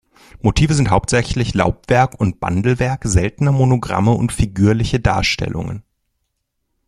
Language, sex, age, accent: German, male, 19-29, Deutschland Deutsch